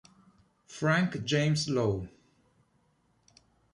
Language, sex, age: Italian, male, 40-49